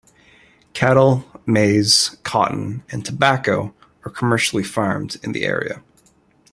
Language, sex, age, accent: English, male, 19-29, Canadian English